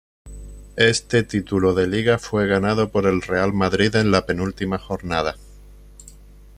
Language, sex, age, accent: Spanish, male, 50-59, España: Sur peninsular (Andalucia, Extremadura, Murcia)